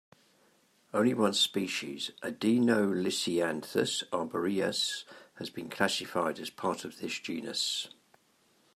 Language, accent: English, England English